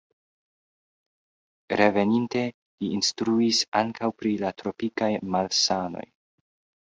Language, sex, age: Esperanto, male, 19-29